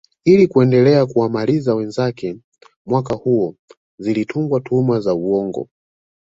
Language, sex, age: Swahili, male, 19-29